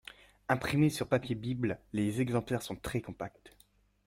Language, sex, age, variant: French, male, under 19, Français de métropole